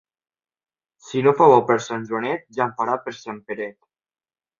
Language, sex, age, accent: Catalan, male, under 19, valencià